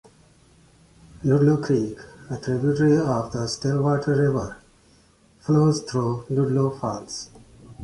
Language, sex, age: English, male, 40-49